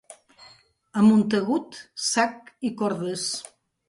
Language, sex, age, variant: Catalan, female, 60-69, Central